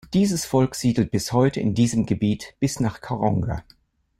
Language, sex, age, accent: German, male, 70-79, Deutschland Deutsch